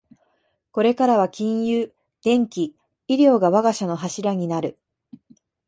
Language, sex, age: Japanese, female, 30-39